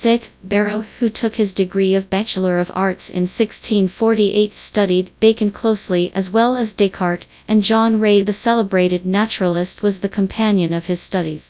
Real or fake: fake